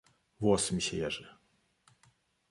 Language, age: Polish, 40-49